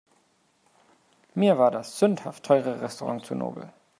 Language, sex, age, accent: German, male, 30-39, Deutschland Deutsch